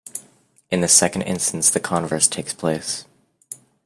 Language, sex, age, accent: English, male, under 19, United States English